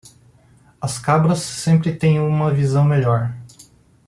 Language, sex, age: Portuguese, male, 40-49